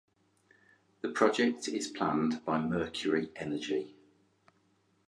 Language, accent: English, England English